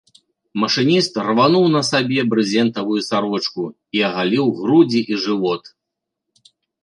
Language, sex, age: Belarusian, male, 40-49